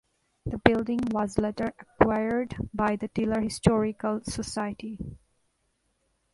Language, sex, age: English, female, 19-29